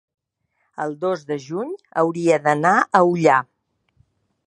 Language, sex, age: Catalan, female, 60-69